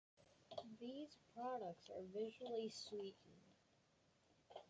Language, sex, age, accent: English, male, under 19, United States English